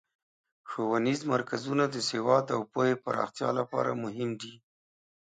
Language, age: Pashto, 30-39